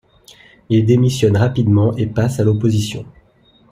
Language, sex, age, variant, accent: French, male, 19-29, Français des départements et régions d'outre-mer, Français de Guadeloupe